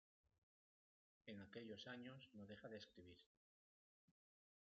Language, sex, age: Spanish, male, 40-49